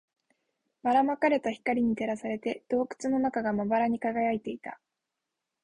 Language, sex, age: Japanese, female, 19-29